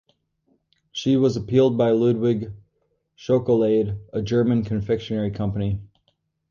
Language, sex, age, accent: English, male, 30-39, United States English